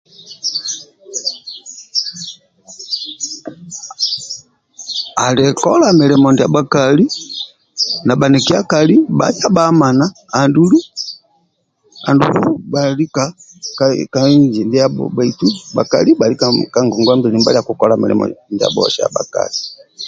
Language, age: Amba (Uganda), 50-59